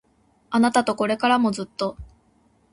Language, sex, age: Japanese, female, 19-29